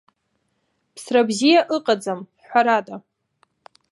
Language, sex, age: Abkhazian, female, 19-29